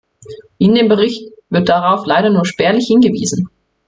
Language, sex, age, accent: German, female, 19-29, Österreichisches Deutsch